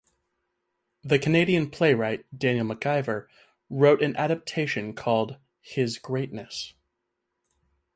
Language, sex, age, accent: English, male, 30-39, United States English